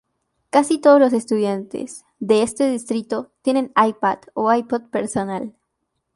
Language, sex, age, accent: Spanish, female, under 19, México